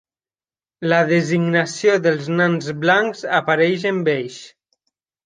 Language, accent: Catalan, valencià